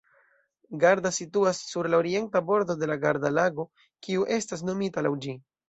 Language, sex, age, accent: Esperanto, male, under 19, Internacia